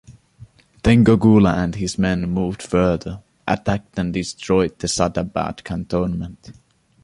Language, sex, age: English, male, 19-29